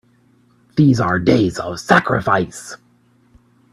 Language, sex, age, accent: English, male, 40-49, United States English